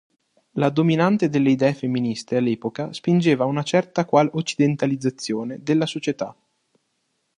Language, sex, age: Italian, male, 19-29